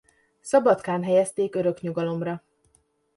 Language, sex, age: Hungarian, female, 19-29